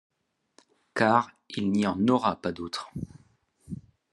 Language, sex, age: French, male, 30-39